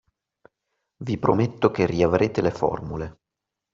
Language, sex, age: Italian, male, 30-39